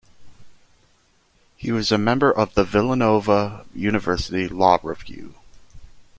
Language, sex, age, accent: English, male, 19-29, United States English